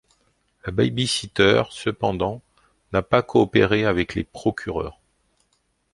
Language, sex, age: French, male, 50-59